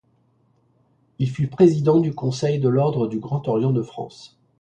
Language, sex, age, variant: French, male, 50-59, Français de métropole